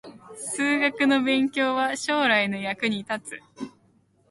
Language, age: Japanese, 19-29